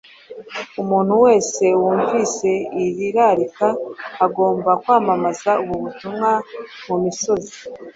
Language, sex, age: Kinyarwanda, female, 30-39